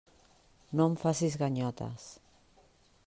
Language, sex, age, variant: Catalan, female, 50-59, Central